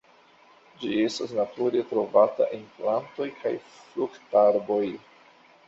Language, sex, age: Esperanto, male, 50-59